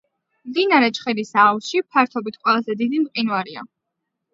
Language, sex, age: Georgian, female, under 19